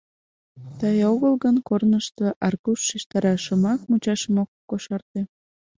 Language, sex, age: Mari, female, 19-29